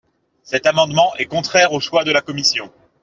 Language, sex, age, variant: French, male, 19-29, Français de métropole